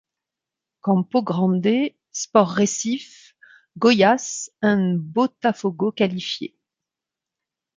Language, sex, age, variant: French, female, 50-59, Français de métropole